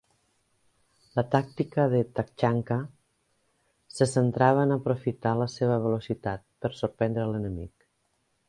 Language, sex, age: Catalan, female, 50-59